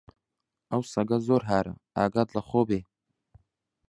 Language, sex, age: Central Kurdish, male, 19-29